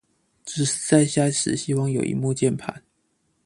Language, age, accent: Chinese, 19-29, 出生地：彰化縣